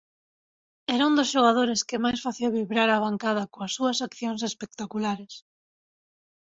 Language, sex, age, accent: Galician, female, 30-39, Oriental (común en zona oriental)